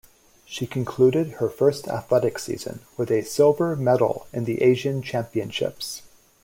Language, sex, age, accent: English, male, 30-39, United States English